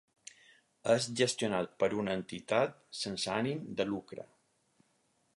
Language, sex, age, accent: Catalan, male, 50-59, mallorquí